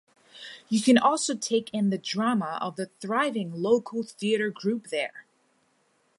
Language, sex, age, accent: English, female, 30-39, United States English